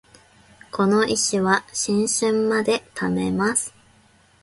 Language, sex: Japanese, female